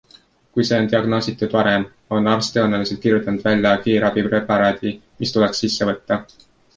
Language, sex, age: Estonian, male, 19-29